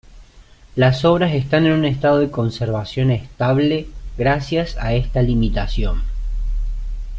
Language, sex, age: Spanish, male, 30-39